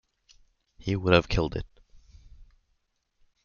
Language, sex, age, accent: English, male, 19-29, United States English